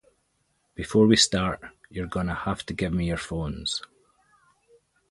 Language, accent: English, Scottish English